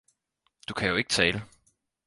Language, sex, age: Danish, male, 19-29